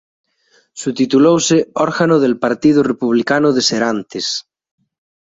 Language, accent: Galician, Atlántico (seseo e gheada)